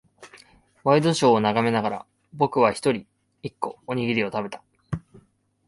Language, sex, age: Japanese, male, 19-29